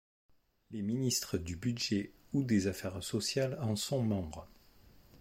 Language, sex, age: French, male, 40-49